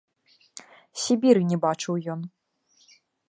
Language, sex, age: Belarusian, female, under 19